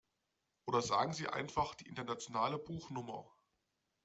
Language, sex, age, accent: German, male, 19-29, Deutschland Deutsch